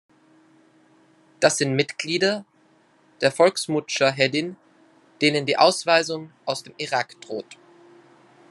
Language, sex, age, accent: German, male, under 19, Österreichisches Deutsch